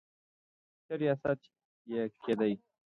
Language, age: Pashto, 19-29